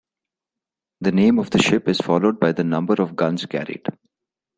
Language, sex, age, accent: English, male, 30-39, India and South Asia (India, Pakistan, Sri Lanka)